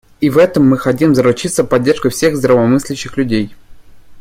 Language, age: Russian, 19-29